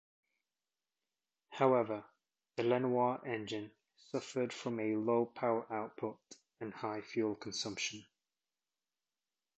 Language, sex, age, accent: English, male, 30-39, England English